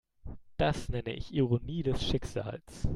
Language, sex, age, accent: German, male, 19-29, Deutschland Deutsch